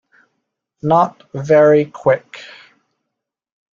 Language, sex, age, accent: English, male, 19-29, Canadian English